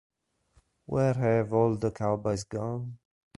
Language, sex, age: Italian, male, 30-39